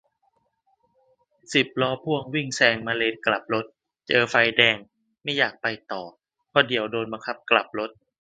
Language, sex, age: Thai, male, 19-29